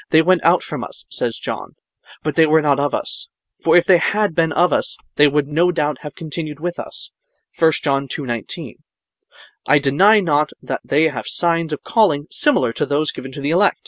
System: none